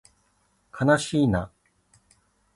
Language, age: Japanese, 40-49